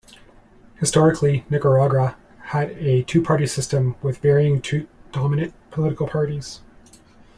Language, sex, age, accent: English, male, 30-39, Canadian English